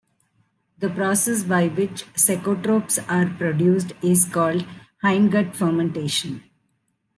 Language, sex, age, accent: English, female, 50-59, India and South Asia (India, Pakistan, Sri Lanka)